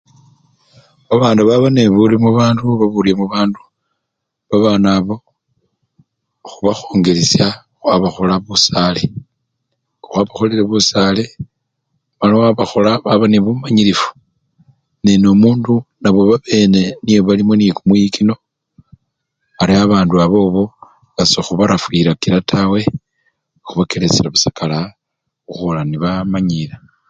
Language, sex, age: Luyia, male, 60-69